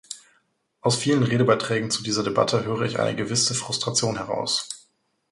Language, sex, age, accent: German, male, 19-29, Deutschland Deutsch